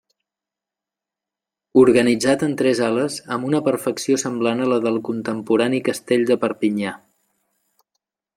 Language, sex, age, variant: Catalan, male, 50-59, Central